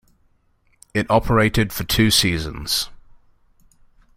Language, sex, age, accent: English, male, 19-29, England English